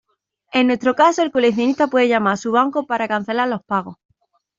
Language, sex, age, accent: Spanish, female, 19-29, España: Sur peninsular (Andalucia, Extremadura, Murcia)